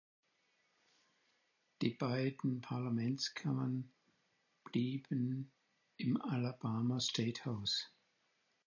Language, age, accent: German, 70-79, Deutschland Deutsch